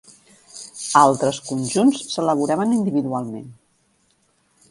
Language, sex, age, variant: Catalan, female, 40-49, Central